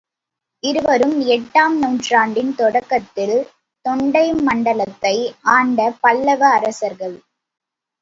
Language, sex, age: Tamil, female, under 19